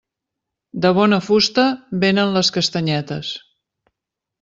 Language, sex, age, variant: Catalan, female, 50-59, Central